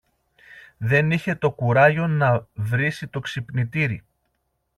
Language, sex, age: Greek, male, 40-49